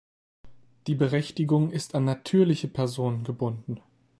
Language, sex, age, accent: German, male, 30-39, Deutschland Deutsch